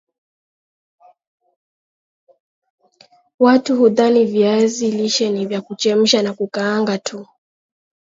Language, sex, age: Swahili, female, 19-29